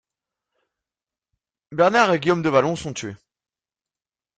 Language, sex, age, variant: French, male, 19-29, Français de métropole